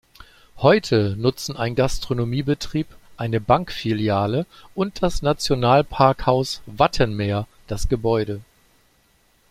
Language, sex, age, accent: German, male, 50-59, Deutschland Deutsch